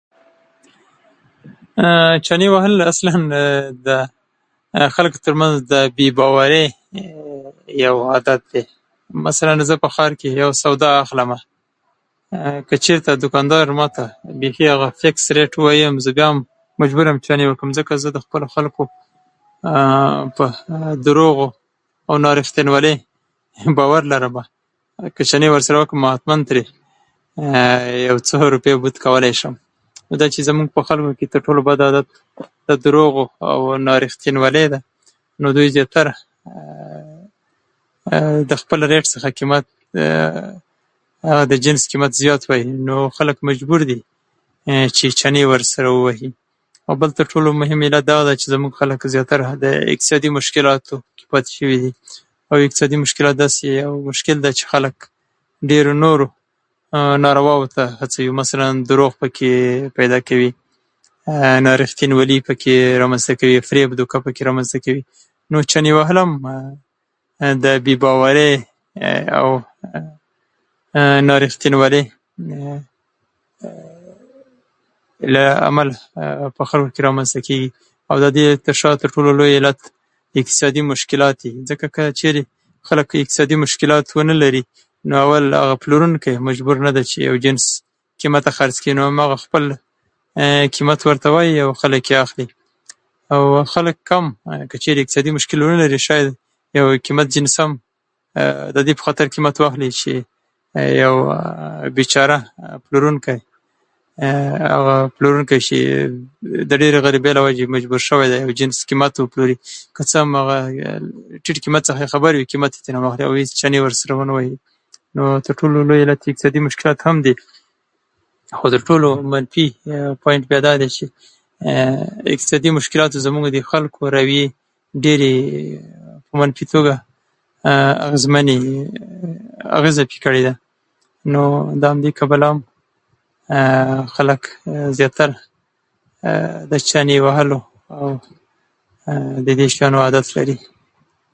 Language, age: Pashto, 30-39